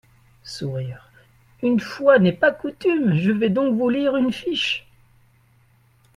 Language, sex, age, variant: French, male, 40-49, Français de métropole